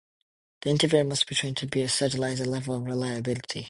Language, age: English, 19-29